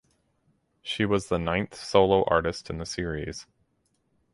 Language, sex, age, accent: English, male, 30-39, United States English